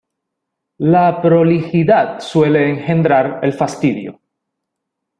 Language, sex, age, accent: Spanish, male, 30-39, Caribe: Cuba, Venezuela, Puerto Rico, República Dominicana, Panamá, Colombia caribeña, México caribeño, Costa del golfo de México